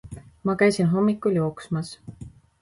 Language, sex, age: Estonian, female, 30-39